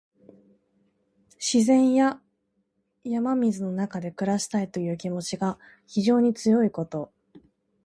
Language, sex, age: Japanese, female, 19-29